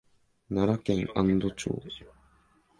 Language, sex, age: Japanese, male, 19-29